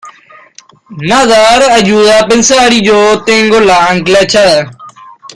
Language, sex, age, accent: Spanish, male, under 19, Andino-Pacífico: Colombia, Perú, Ecuador, oeste de Bolivia y Venezuela andina